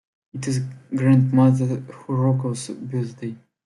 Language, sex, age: English, male, 19-29